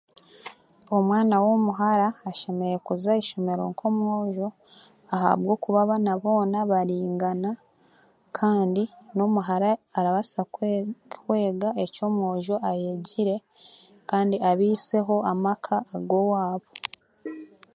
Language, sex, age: Chiga, female, 19-29